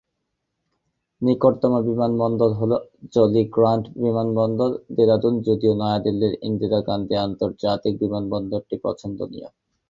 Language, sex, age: Bengali, male, 19-29